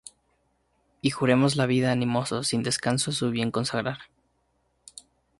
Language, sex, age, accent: Spanish, male, under 19, México